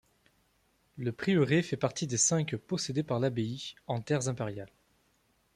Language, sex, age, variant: French, male, 30-39, Français de métropole